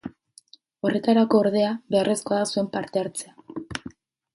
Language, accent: Basque, Erdialdekoa edo Nafarra (Gipuzkoa, Nafarroa)